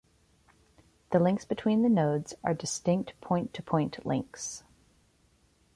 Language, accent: English, United States English